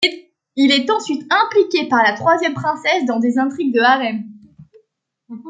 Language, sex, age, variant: French, female, under 19, Français de métropole